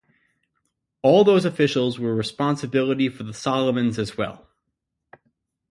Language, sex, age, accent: English, male, 19-29, United States English